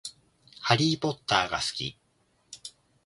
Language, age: Japanese, 19-29